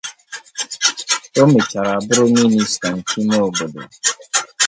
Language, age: Igbo, 19-29